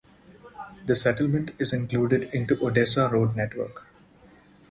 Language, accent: English, India and South Asia (India, Pakistan, Sri Lanka)